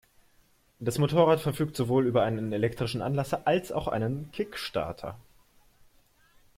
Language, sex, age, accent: German, male, 19-29, Deutschland Deutsch